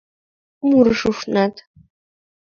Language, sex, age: Mari, female, under 19